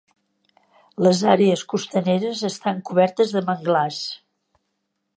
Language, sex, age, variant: Catalan, female, 60-69, Central